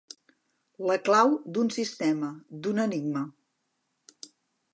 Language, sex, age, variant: Catalan, female, 40-49, Central